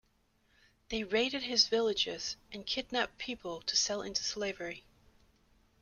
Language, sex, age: English, female, 30-39